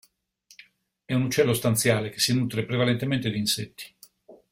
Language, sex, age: Italian, male, 60-69